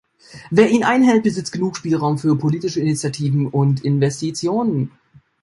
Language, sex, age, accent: German, male, 19-29, Deutschland Deutsch